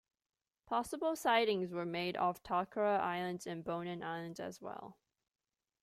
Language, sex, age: English, female, 19-29